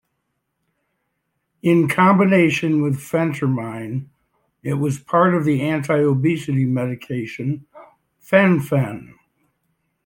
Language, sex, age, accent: English, male, 60-69, United States English